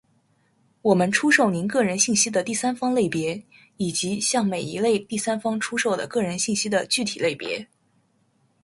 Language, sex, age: Chinese, female, 19-29